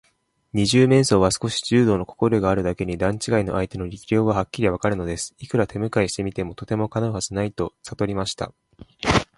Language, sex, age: Japanese, male, 19-29